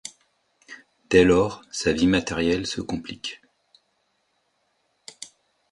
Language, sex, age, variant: French, male, 50-59, Français de métropole